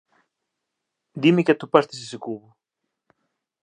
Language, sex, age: Galician, male, 30-39